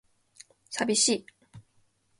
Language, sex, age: Japanese, female, 19-29